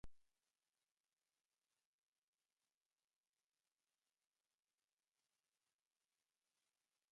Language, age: English, 19-29